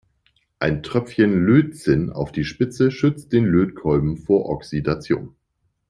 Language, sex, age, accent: German, male, 40-49, Deutschland Deutsch